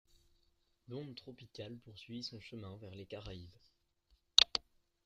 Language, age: French, under 19